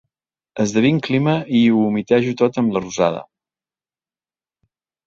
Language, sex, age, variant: Catalan, male, 30-39, Central